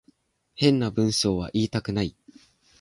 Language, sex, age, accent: Japanese, male, 19-29, 標準語